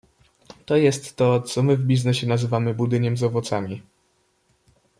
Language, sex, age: Polish, male, 19-29